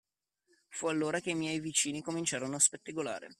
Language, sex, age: Italian, male, 19-29